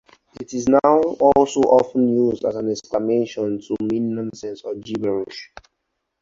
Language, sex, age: English, male, 19-29